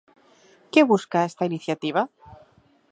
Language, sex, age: Galician, female, 30-39